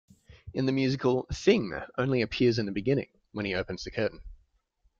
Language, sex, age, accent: English, male, 19-29, Australian English